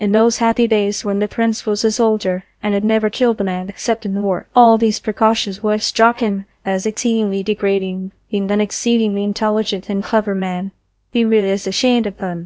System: TTS, VITS